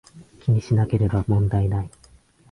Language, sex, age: Japanese, male, 19-29